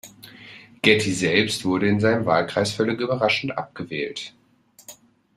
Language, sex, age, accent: German, male, 19-29, Deutschland Deutsch